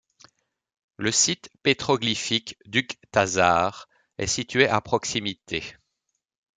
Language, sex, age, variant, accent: French, male, 40-49, Français d'Europe, Français de Belgique